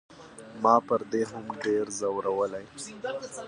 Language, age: Pashto, 19-29